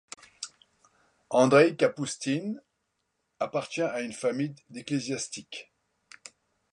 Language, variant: French, Français de métropole